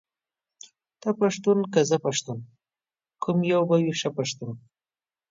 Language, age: Pashto, 30-39